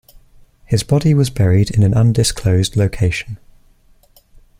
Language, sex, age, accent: English, male, 19-29, England English